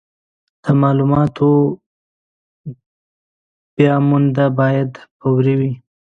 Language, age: Pashto, 30-39